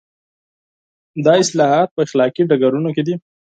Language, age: Pashto, 19-29